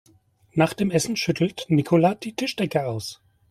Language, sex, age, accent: German, male, 40-49, Deutschland Deutsch